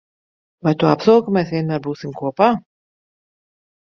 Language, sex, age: Latvian, female, 40-49